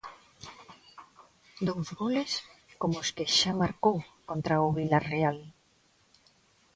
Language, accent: Galician, Neofalante